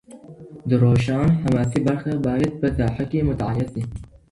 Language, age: Pashto, under 19